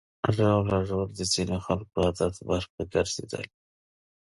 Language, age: Pashto, 19-29